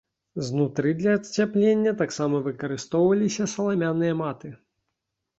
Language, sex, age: Belarusian, male, 19-29